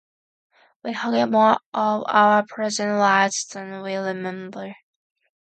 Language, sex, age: English, female, 19-29